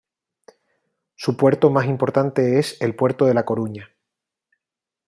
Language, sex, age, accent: Spanish, male, 40-49, España: Islas Canarias